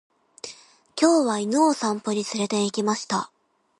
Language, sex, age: Japanese, female, 19-29